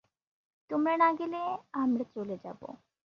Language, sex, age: Bengali, female, 19-29